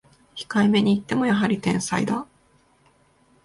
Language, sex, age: Japanese, female, 19-29